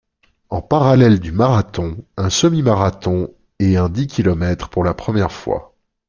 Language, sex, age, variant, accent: French, male, 30-39, Français d'Europe, Français de Suisse